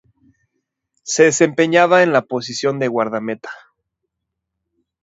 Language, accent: Spanish, México